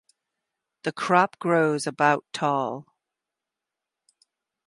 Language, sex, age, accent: English, female, 50-59, United States English